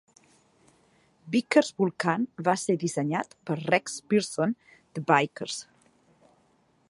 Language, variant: Catalan, Central